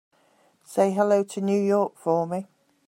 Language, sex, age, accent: English, female, 50-59, England English